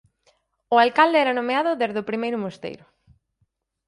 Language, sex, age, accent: Galician, female, 19-29, Atlántico (seseo e gheada)